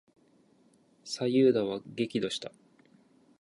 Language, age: Japanese, 19-29